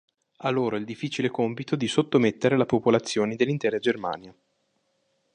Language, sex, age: Italian, male, 19-29